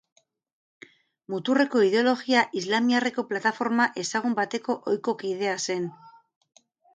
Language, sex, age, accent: Basque, female, 50-59, Mendebalekoa (Araba, Bizkaia, Gipuzkoako mendebaleko herri batzuk)